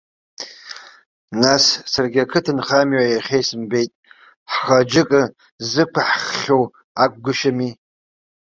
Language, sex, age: Abkhazian, male, 40-49